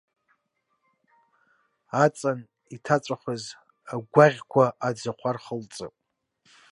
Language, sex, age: Abkhazian, male, 19-29